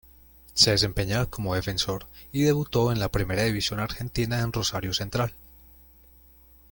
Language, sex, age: Spanish, male, 30-39